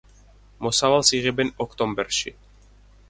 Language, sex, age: Georgian, male, 19-29